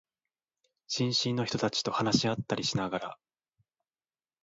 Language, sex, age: Japanese, male, 19-29